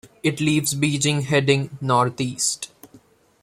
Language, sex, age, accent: English, male, 19-29, India and South Asia (India, Pakistan, Sri Lanka)